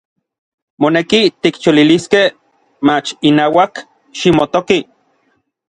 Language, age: Orizaba Nahuatl, 30-39